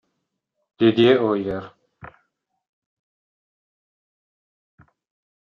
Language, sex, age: Italian, male, 50-59